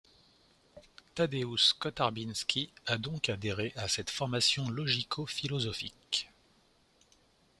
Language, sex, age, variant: French, male, 40-49, Français de métropole